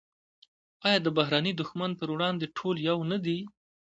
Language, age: Pashto, 30-39